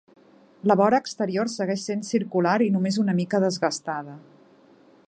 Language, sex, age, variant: Catalan, female, 40-49, Central